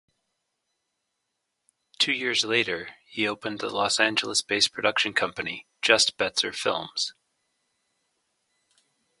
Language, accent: English, United States English